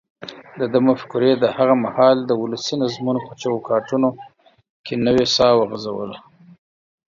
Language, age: Pashto, 30-39